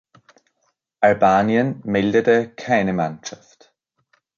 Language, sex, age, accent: German, male, 30-39, Österreichisches Deutsch